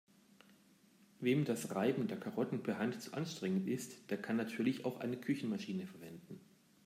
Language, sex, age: German, male, 40-49